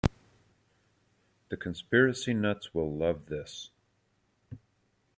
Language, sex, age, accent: English, male, 50-59, United States English